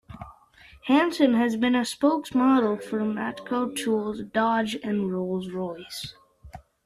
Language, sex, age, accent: English, male, under 19, United States English